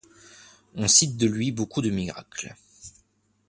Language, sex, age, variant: French, male, 30-39, Français de métropole